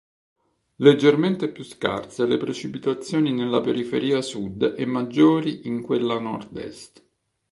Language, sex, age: Italian, male, 50-59